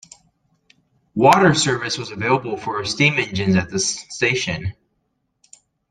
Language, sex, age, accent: English, male, 19-29, United States English